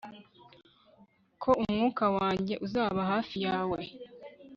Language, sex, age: Kinyarwanda, female, 19-29